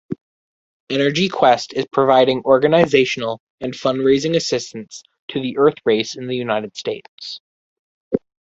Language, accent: English, United States English